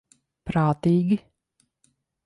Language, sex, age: Latvian, female, 30-39